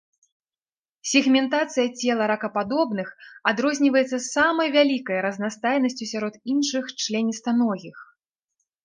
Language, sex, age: Belarusian, female, 30-39